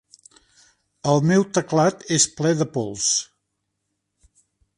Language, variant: Catalan, Central